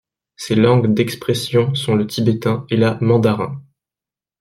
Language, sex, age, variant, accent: French, male, 19-29, Français des départements et régions d'outre-mer, Français de La Réunion